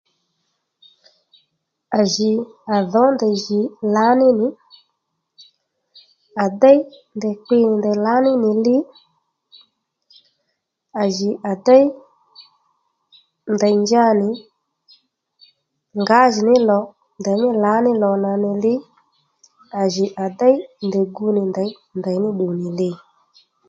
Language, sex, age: Lendu, female, 30-39